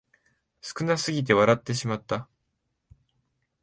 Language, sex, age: Japanese, male, 19-29